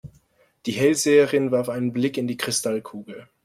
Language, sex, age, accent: German, male, 19-29, Deutschland Deutsch